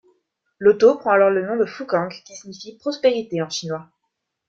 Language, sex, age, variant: French, female, under 19, Français de métropole